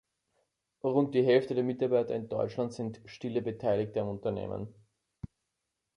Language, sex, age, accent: German, male, 19-29, Österreichisches Deutsch